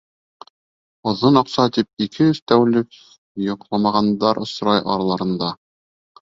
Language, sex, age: Bashkir, male, 19-29